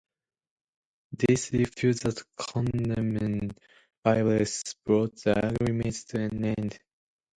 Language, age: English, 19-29